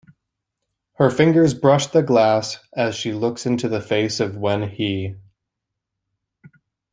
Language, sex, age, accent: English, male, 19-29, United States English